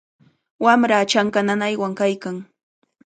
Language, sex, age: Cajatambo North Lima Quechua, female, 19-29